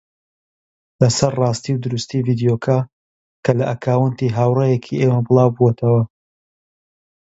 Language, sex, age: Central Kurdish, male, 19-29